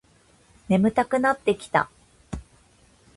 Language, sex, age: Japanese, female, 30-39